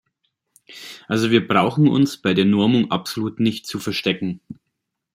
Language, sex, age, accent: German, male, 30-39, Deutschland Deutsch